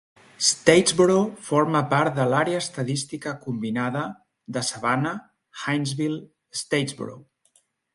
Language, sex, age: Catalan, male, 40-49